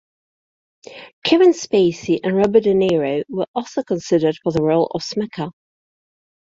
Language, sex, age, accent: English, female, 40-49, England English